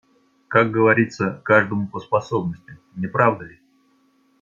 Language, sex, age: Russian, male, 30-39